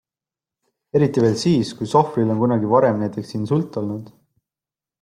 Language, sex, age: Estonian, male, 19-29